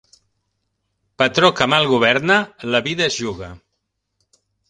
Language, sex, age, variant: Catalan, male, 50-59, Central